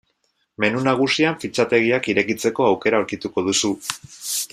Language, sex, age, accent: Basque, male, 30-39, Mendebalekoa (Araba, Bizkaia, Gipuzkoako mendebaleko herri batzuk)